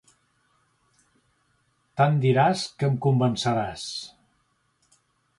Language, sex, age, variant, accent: Catalan, male, 60-69, Central, central